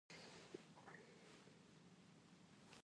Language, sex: Indonesian, female